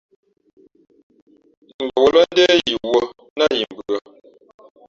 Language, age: Fe'fe', 50-59